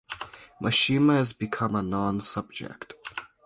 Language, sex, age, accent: English, male, under 19, Canadian English